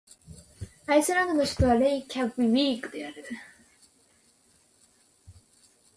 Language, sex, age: Japanese, female, 19-29